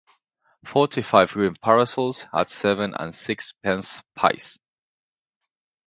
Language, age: English, 19-29